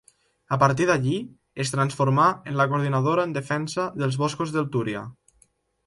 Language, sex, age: Catalan, male, under 19